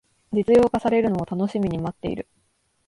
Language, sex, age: Japanese, female, 19-29